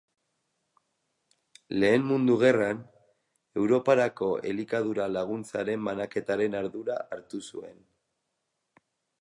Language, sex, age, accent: Basque, male, 30-39, Mendebalekoa (Araba, Bizkaia, Gipuzkoako mendebaleko herri batzuk)